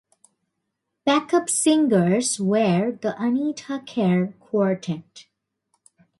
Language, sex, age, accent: English, female, under 19, United States English